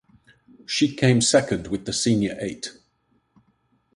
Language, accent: English, England English